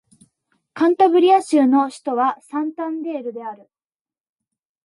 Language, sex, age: Japanese, female, under 19